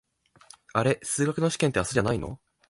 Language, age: Japanese, 19-29